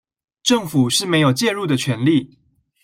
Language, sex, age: Chinese, male, 19-29